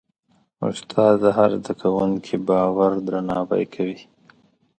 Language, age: Pashto, 19-29